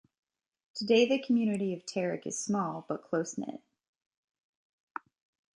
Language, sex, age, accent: English, female, 30-39, United States English